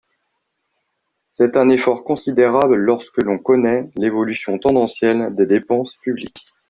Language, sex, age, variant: French, male, 30-39, Français de métropole